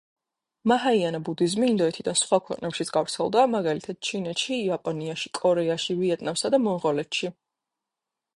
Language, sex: Georgian, female